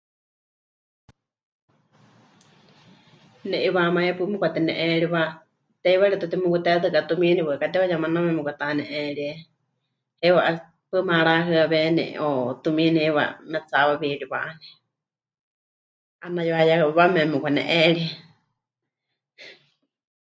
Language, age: Huichol, 30-39